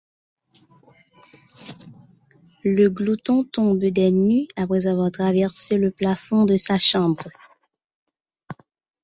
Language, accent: French, Français d’Haïti